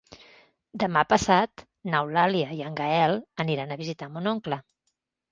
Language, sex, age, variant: Catalan, female, 50-59, Central